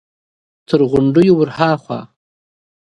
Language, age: Pashto, 40-49